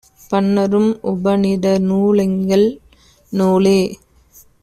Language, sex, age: Tamil, female, 30-39